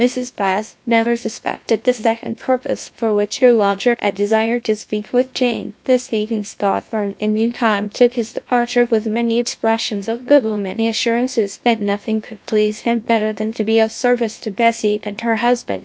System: TTS, GlowTTS